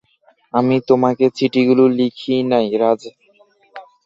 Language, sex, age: Bengali, male, under 19